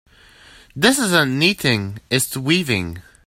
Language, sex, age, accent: English, male, 19-29, Canadian English